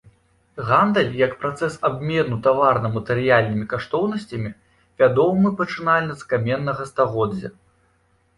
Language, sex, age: Belarusian, male, 19-29